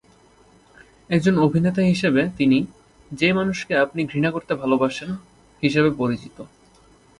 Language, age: Bengali, 19-29